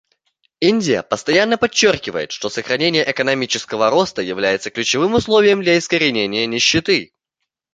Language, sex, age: Russian, male, 19-29